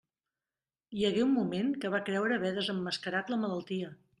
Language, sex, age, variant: Catalan, female, 40-49, Central